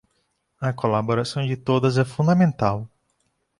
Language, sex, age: Portuguese, male, 19-29